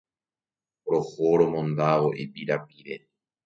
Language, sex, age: Guarani, male, 30-39